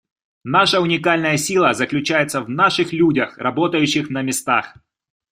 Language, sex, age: Russian, male, 30-39